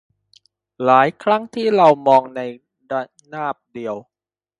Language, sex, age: Thai, male, 19-29